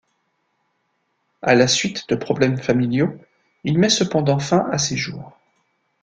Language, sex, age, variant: French, male, 40-49, Français de métropole